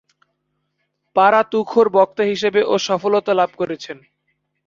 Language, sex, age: Bengali, male, 19-29